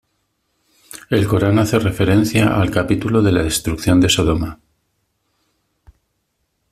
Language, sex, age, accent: Spanish, male, 60-69, España: Centro-Sur peninsular (Madrid, Toledo, Castilla-La Mancha)